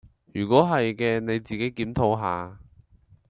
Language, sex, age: Cantonese, male, under 19